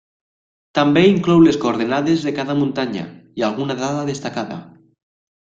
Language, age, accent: Catalan, under 19, valencià